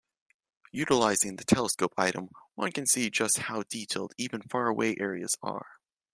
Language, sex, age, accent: English, male, 19-29, United States English